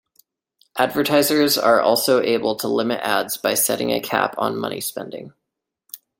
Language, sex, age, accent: English, male, 19-29, United States English